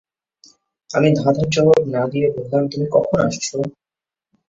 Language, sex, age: Bengali, male, 19-29